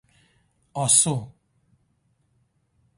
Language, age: Persian, 30-39